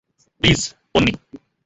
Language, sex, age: Bengali, male, 19-29